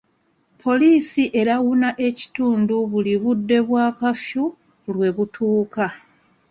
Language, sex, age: Ganda, female, 30-39